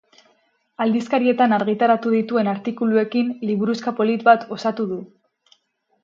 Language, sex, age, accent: Basque, female, 19-29, Mendebalekoa (Araba, Bizkaia, Gipuzkoako mendebaleko herri batzuk)